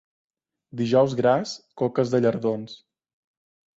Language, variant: Catalan, Balear